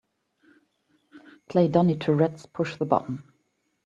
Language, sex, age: English, female, 50-59